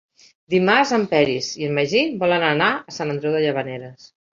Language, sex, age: Catalan, female, 60-69